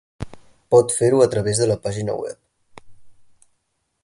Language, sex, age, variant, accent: Catalan, male, 19-29, Central, Barceloní